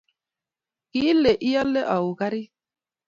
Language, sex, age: Kalenjin, female, 40-49